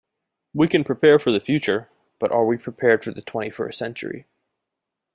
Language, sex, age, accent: English, male, 19-29, United States English